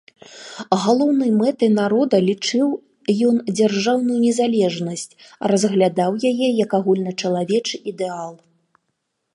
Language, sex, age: Belarusian, female, 30-39